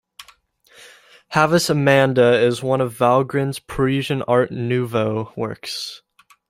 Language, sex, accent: English, male, United States English